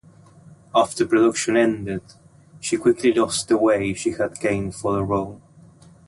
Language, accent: English, England English